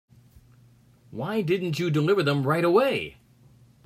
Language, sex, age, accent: English, male, 60-69, United States English